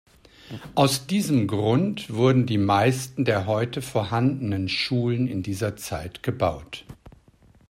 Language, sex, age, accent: German, male, 50-59, Deutschland Deutsch